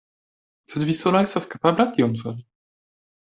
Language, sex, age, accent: Esperanto, male, 19-29, Internacia